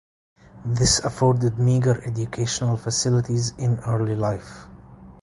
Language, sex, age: English, male, 19-29